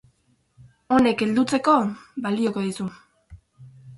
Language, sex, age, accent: Basque, female, under 19, Mendebalekoa (Araba, Bizkaia, Gipuzkoako mendebaleko herri batzuk)